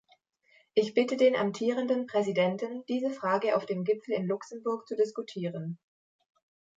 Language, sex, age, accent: German, female, 19-29, Deutschland Deutsch